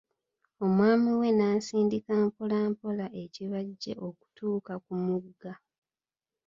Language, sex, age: Ganda, female, 30-39